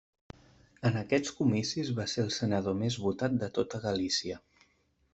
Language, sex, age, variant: Catalan, male, 19-29, Central